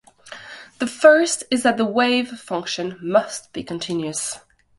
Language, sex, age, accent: English, female, 30-39, Irish English